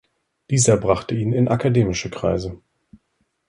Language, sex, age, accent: German, male, 19-29, Deutschland Deutsch